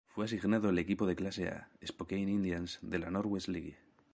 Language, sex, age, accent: Spanish, male, 30-39, España: Norte peninsular (Asturias, Castilla y León, Cantabria, País Vasco, Navarra, Aragón, La Rioja, Guadalajara, Cuenca)